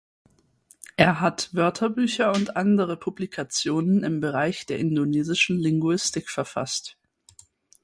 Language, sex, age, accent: German, female, 19-29, Deutschland Deutsch